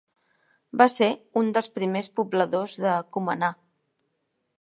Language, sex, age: Catalan, female, 60-69